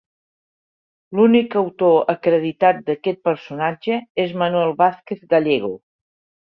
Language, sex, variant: Catalan, female, Central